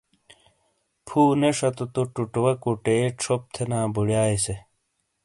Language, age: Shina, 30-39